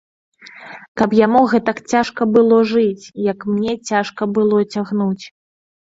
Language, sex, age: Belarusian, female, 30-39